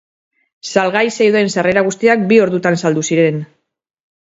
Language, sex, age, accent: Basque, female, 40-49, Mendebalekoa (Araba, Bizkaia, Gipuzkoako mendebaleko herri batzuk)